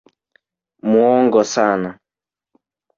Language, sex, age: Swahili, male, 19-29